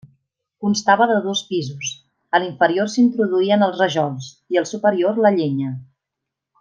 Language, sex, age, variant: Catalan, female, 40-49, Central